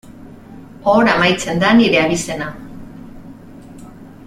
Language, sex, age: Basque, female, 40-49